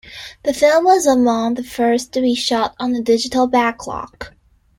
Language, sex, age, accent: English, female, 19-29, United States English